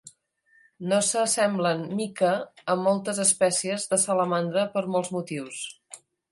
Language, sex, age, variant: Catalan, female, 50-59, Nord-Occidental